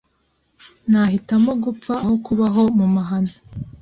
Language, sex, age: Kinyarwanda, female, 19-29